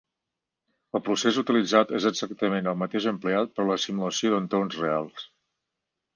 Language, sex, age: Catalan, male, 40-49